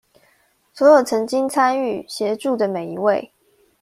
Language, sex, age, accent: Chinese, female, 19-29, 出生地：宜蘭縣